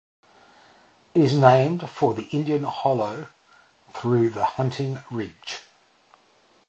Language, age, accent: English, 50-59, Australian English